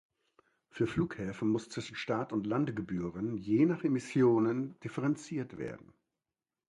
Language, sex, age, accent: German, male, 50-59, Deutschland Deutsch